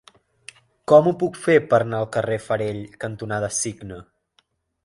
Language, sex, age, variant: Catalan, male, 19-29, Central